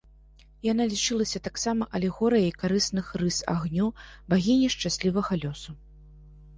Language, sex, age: Belarusian, female, 30-39